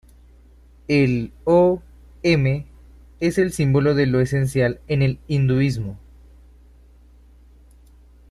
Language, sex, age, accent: Spanish, male, 30-39, Andino-Pacífico: Colombia, Perú, Ecuador, oeste de Bolivia y Venezuela andina